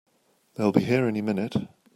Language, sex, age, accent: English, male, 50-59, England English